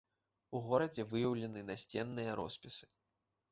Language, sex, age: Belarusian, male, 19-29